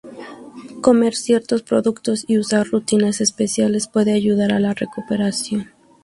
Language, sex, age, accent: Spanish, female, 19-29, México